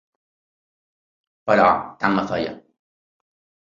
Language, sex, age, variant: Catalan, male, 50-59, Balear